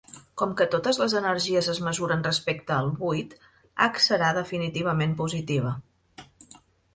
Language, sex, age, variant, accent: Catalan, female, 30-39, Central, nord-oriental; Empordanès